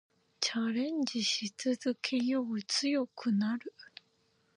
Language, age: Japanese, 19-29